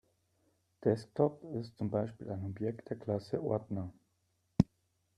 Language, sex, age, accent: German, male, 30-39, Deutschland Deutsch